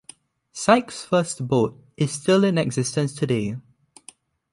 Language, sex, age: English, male, under 19